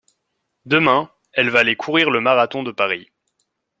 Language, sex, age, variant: French, male, 19-29, Français de métropole